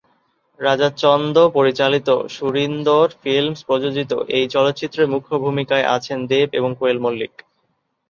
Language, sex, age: Bengali, male, 19-29